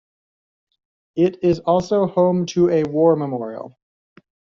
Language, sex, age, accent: English, male, 30-39, United States English